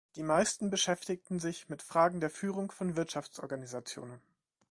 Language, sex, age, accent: German, male, 19-29, Deutschland Deutsch